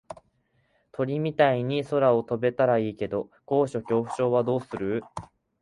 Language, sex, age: Japanese, male, 19-29